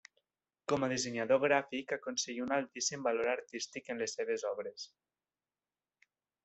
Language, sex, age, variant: Catalan, male, under 19, Septentrional